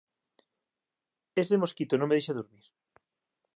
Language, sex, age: Galician, male, 30-39